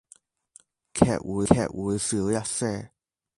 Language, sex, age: Cantonese, male, under 19